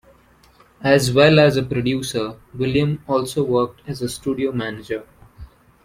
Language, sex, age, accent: English, male, 19-29, India and South Asia (India, Pakistan, Sri Lanka)